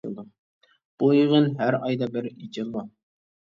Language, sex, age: Uyghur, male, 19-29